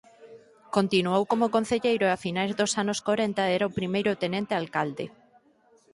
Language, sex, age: Galician, female, 40-49